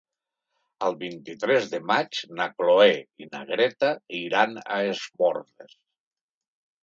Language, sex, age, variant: Catalan, male, 60-69, Nord-Occidental